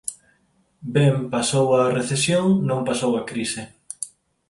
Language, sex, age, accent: Galician, male, 19-29, Neofalante